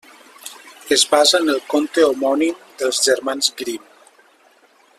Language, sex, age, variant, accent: Catalan, male, 40-49, Valencià meridional, valencià